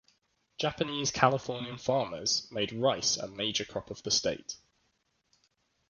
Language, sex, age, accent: English, male, 19-29, England English